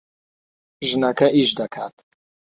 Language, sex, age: Central Kurdish, male, 19-29